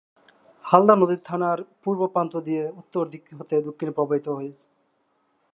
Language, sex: Bengali, male